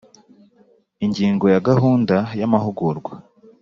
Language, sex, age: Kinyarwanda, male, 19-29